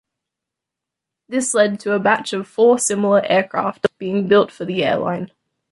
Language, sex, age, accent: English, female, 19-29, Australian English